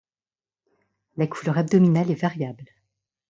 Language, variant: French, Français de métropole